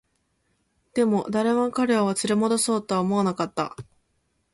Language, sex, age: Japanese, female, 19-29